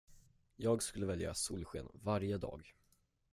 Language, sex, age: Swedish, male, under 19